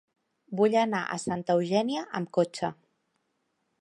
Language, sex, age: Catalan, female, 40-49